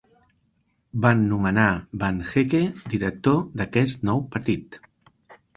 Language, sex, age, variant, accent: Catalan, male, 50-59, Central, Barcelonès